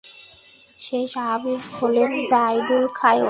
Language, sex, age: Bengali, female, 19-29